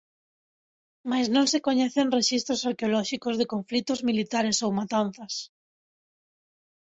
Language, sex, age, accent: Galician, female, 30-39, Oriental (común en zona oriental)